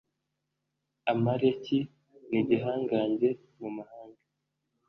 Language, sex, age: Kinyarwanda, male, 19-29